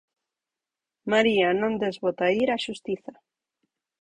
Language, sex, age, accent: Galician, female, 30-39, Oriental (común en zona oriental); Normativo (estándar)